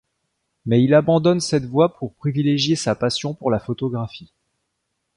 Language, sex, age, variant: French, male, 30-39, Français de métropole